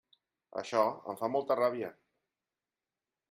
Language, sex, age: Catalan, male, 50-59